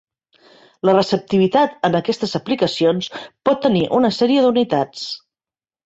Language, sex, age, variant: Catalan, female, 50-59, Central